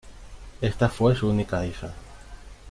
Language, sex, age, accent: Spanish, male, 30-39, España: Centro-Sur peninsular (Madrid, Toledo, Castilla-La Mancha)